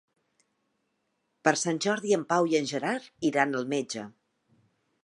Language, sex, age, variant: Catalan, female, 40-49, Central